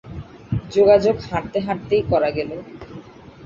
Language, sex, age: Bengali, female, 19-29